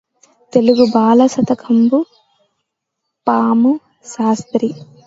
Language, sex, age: Telugu, female, 19-29